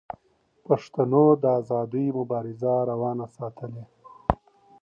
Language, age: Pashto, 30-39